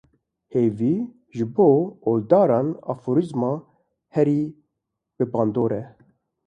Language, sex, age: Kurdish, male, 19-29